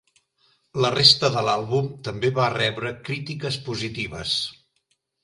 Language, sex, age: Catalan, male, 70-79